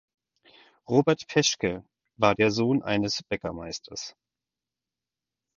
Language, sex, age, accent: German, male, 40-49, Deutschland Deutsch